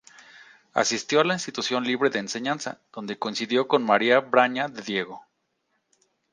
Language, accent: Spanish, México